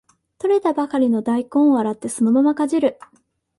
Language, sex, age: Japanese, female, 19-29